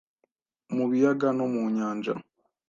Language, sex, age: Kinyarwanda, male, 19-29